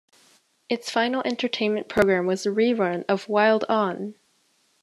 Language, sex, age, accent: English, female, under 19, United States English